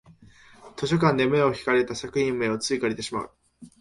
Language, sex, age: Japanese, male, 19-29